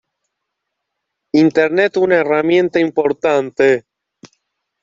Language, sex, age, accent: Spanish, male, 19-29, Rioplatense: Argentina, Uruguay, este de Bolivia, Paraguay